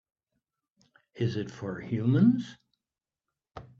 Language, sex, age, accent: English, male, 60-69, United States English